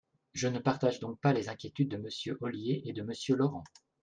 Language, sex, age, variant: French, male, 40-49, Français de métropole